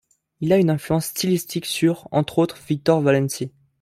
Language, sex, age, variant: French, male, 19-29, Français de métropole